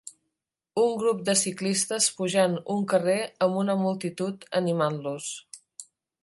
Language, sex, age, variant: Catalan, female, 50-59, Nord-Occidental